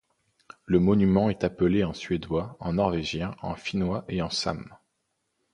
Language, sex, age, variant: French, male, 19-29, Français de métropole